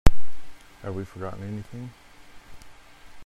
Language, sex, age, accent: English, male, 40-49, United States English